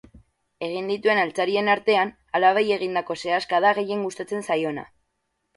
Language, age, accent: Basque, under 19, Batua